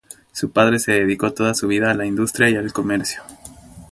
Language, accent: Spanish, México